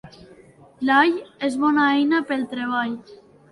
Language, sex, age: Catalan, female, 50-59